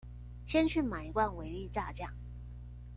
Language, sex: Chinese, female